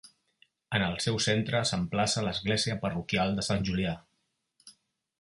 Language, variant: Catalan, Central